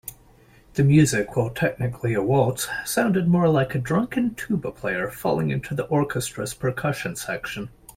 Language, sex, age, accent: English, male, 19-29, United States English